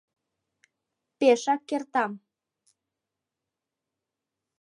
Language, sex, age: Mari, female, 19-29